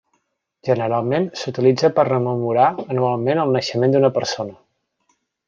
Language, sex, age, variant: Catalan, male, 30-39, Central